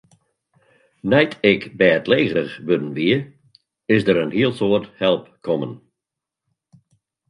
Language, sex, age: Western Frisian, male, 70-79